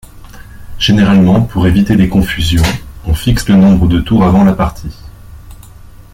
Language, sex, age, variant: French, male, 40-49, Français de métropole